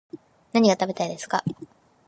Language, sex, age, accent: Japanese, female, 19-29, 標準語